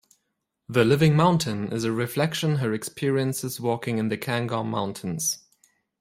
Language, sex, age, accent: English, male, 19-29, England English